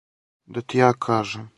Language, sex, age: Serbian, male, 19-29